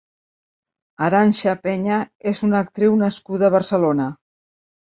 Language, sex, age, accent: Catalan, female, 50-59, Barceloní